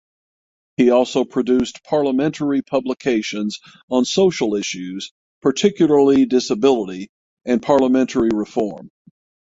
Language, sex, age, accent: English, male, 50-59, United States English; southern United States